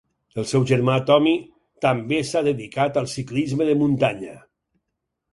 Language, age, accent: Catalan, 60-69, valencià